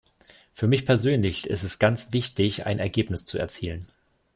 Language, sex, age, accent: German, male, 30-39, Deutschland Deutsch